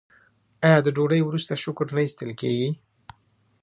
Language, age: Pashto, 19-29